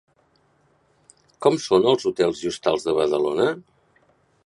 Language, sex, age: Catalan, male, 60-69